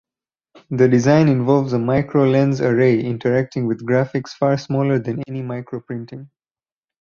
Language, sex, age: English, male, 19-29